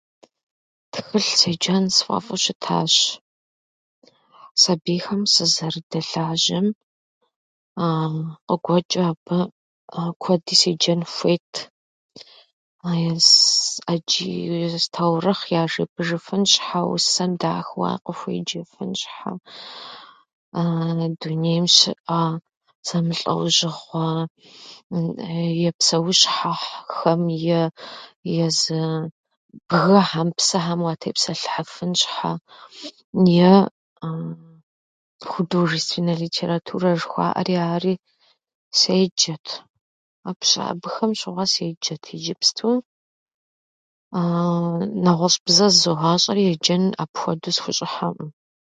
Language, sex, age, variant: Kabardian, female, 30-39, Адыгэбзэ (Къэбэрдей, Кирил, псоми зэдай)